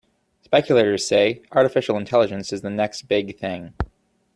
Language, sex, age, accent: English, male, 30-39, United States English